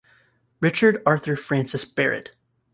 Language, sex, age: English, male, 19-29